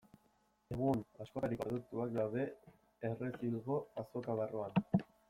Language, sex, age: Basque, male, 19-29